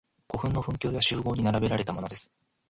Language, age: Japanese, 19-29